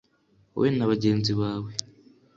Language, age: Kinyarwanda, under 19